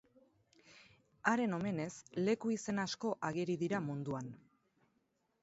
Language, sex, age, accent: Basque, female, 30-39, Erdialdekoa edo Nafarra (Gipuzkoa, Nafarroa)